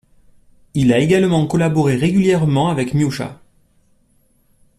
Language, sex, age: French, male, 40-49